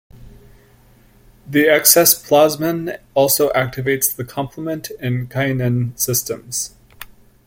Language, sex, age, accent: English, male, 30-39, United States English